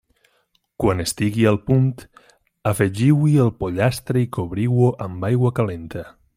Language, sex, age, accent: Catalan, male, 19-29, valencià